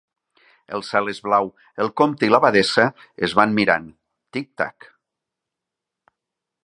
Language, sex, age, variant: Catalan, male, 40-49, Nord-Occidental